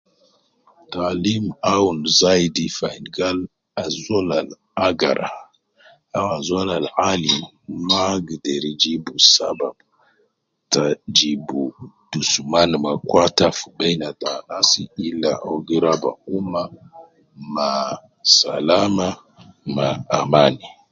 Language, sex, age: Nubi, male, 30-39